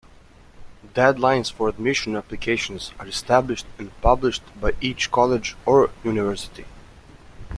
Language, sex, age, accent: English, male, 19-29, United States English